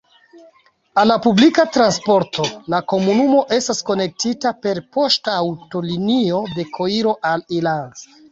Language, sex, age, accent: Esperanto, female, 30-39, Internacia